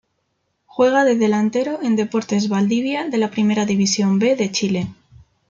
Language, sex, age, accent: Spanish, female, 19-29, España: Centro-Sur peninsular (Madrid, Toledo, Castilla-La Mancha)